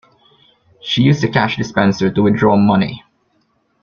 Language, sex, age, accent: English, male, under 19, Filipino